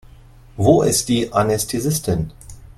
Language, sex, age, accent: German, male, 40-49, Deutschland Deutsch